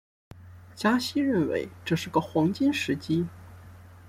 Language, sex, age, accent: Chinese, male, 19-29, 出生地：辽宁省